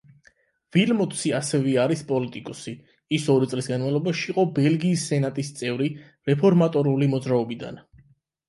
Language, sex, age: Georgian, male, 30-39